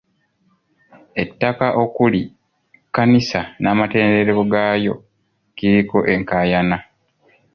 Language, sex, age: Ganda, male, 30-39